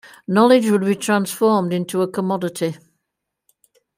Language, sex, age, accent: English, female, 60-69, England English